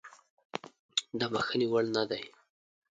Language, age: Pashto, under 19